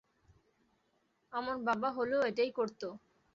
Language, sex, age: Bengali, female, 19-29